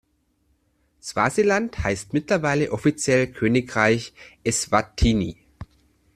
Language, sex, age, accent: German, male, 30-39, Deutschland Deutsch